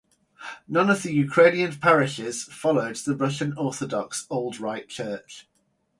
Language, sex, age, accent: English, male, 40-49, England English